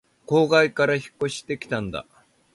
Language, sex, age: Japanese, male, 70-79